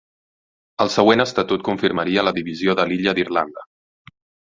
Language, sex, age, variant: Catalan, male, 30-39, Central